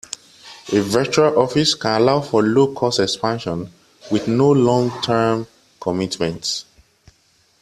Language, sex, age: English, male, 30-39